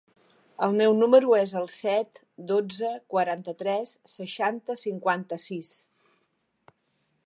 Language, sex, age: Catalan, female, 50-59